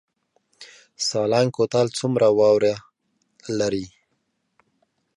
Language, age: Pashto, 19-29